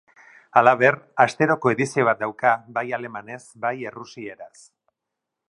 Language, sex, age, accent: Basque, male, 50-59, Erdialdekoa edo Nafarra (Gipuzkoa, Nafarroa)